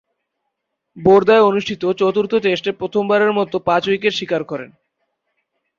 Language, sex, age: Bengali, male, 19-29